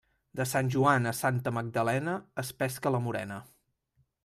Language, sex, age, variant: Catalan, male, 19-29, Central